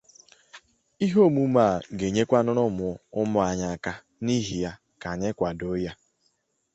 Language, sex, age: Igbo, male, 19-29